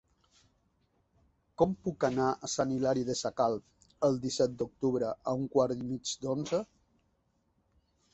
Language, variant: Catalan, Central